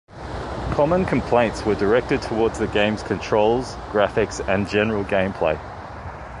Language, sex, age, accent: English, male, 30-39, Australian English